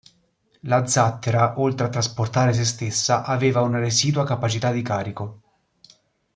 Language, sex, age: Italian, male, 19-29